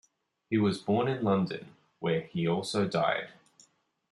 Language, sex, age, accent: English, male, 30-39, Australian English